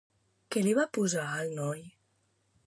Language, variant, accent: Catalan, Central, central